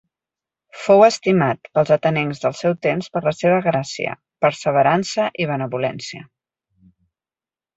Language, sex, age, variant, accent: Catalan, female, 40-49, Central, tarragoní